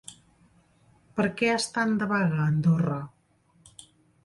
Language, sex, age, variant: Catalan, female, 50-59, Central